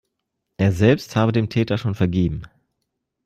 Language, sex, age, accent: German, male, 30-39, Deutschland Deutsch